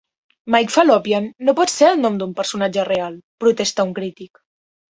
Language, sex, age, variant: Catalan, female, under 19, Central